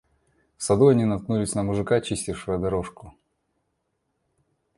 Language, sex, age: Russian, male, 40-49